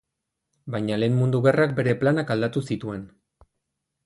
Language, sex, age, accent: Basque, male, 30-39, Erdialdekoa edo Nafarra (Gipuzkoa, Nafarroa)